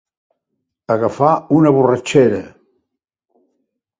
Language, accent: Catalan, gironí